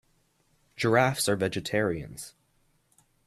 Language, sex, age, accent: English, male, 19-29, Canadian English